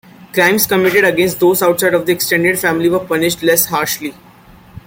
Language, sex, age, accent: English, male, 19-29, India and South Asia (India, Pakistan, Sri Lanka)